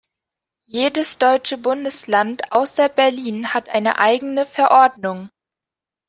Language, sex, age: German, female, under 19